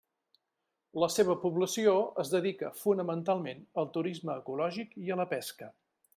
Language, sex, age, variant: Catalan, male, 50-59, Central